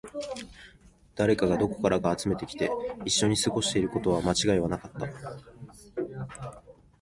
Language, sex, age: Japanese, male, 19-29